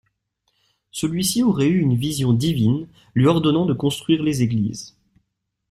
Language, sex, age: French, male, 19-29